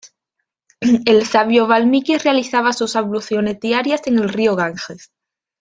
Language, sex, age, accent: Spanish, female, 19-29, España: Norte peninsular (Asturias, Castilla y León, Cantabria, País Vasco, Navarra, Aragón, La Rioja, Guadalajara, Cuenca)